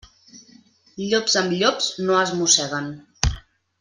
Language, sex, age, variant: Catalan, female, 30-39, Central